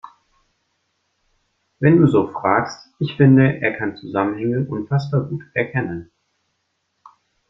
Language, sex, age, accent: German, male, 19-29, Deutschland Deutsch